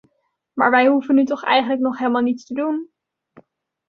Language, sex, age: Dutch, female, 19-29